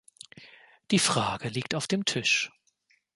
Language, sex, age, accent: German, male, 30-39, Deutschland Deutsch